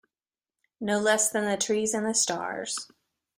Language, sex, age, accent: English, female, 50-59, United States English